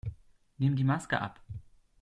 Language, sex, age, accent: German, male, 30-39, Deutschland Deutsch